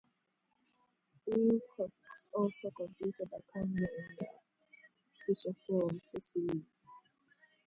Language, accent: English, England English